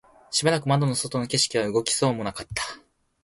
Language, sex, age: Japanese, male, 19-29